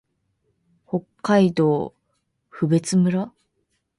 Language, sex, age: Japanese, female, 19-29